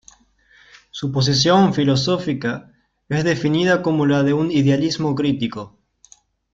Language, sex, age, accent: Spanish, male, 19-29, Rioplatense: Argentina, Uruguay, este de Bolivia, Paraguay